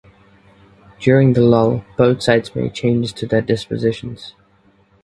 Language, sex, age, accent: English, male, 19-29, England English